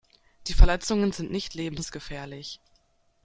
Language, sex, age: German, female, 19-29